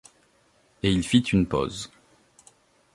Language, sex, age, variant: French, male, 30-39, Français de métropole